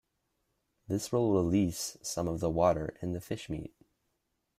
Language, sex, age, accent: English, male, under 19, United States English